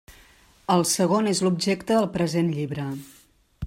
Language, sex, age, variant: Catalan, female, 40-49, Central